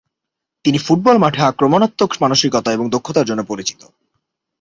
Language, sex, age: Bengali, male, 19-29